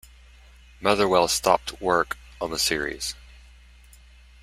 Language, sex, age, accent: English, male, 40-49, United States English